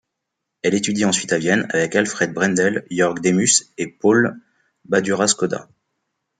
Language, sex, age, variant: French, male, 40-49, Français de métropole